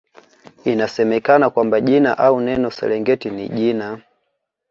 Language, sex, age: Swahili, male, 19-29